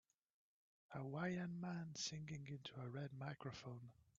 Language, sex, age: English, male, 19-29